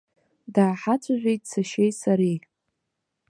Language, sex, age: Abkhazian, female, under 19